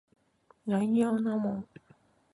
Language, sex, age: Japanese, female, 30-39